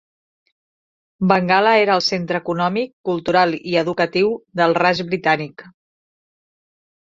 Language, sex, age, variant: Catalan, female, 40-49, Central